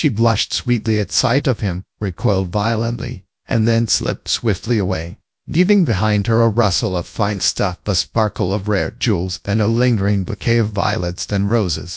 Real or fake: fake